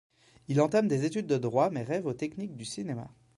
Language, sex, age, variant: French, male, 30-39, Français de métropole